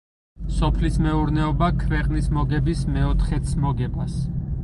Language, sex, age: Georgian, male, 30-39